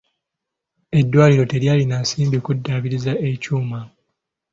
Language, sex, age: Ganda, male, 19-29